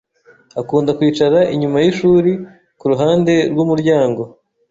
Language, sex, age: Kinyarwanda, male, 19-29